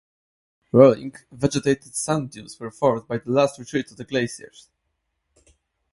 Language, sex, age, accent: English, male, 30-39, United States English